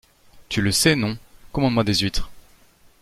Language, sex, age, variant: French, male, 19-29, Français de métropole